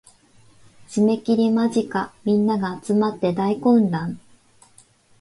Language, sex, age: Japanese, female, 30-39